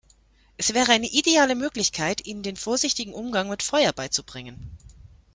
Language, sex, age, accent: German, female, 19-29, Deutschland Deutsch